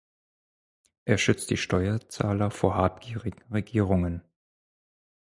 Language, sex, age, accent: German, male, 30-39, Deutschland Deutsch